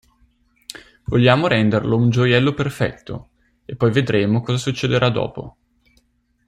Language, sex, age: Italian, male, 30-39